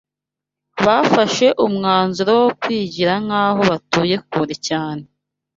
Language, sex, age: Kinyarwanda, female, 19-29